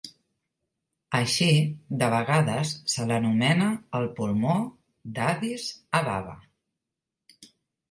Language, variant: Catalan, Central